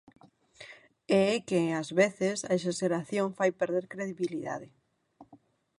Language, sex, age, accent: Galician, female, 30-39, Oriental (común en zona oriental); Normativo (estándar)